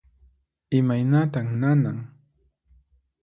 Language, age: Puno Quechua, 30-39